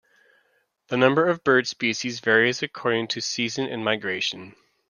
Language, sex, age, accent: English, male, 30-39, United States English